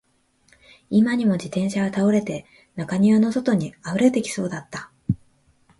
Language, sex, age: Japanese, female, 30-39